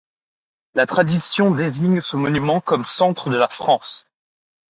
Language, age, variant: French, under 19, Français de métropole